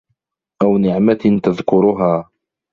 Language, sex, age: Arabic, male, 30-39